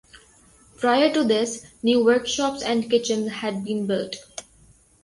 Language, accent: English, India and South Asia (India, Pakistan, Sri Lanka)